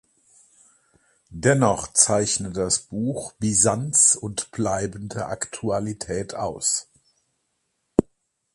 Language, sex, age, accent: German, male, 60-69, Deutschland Deutsch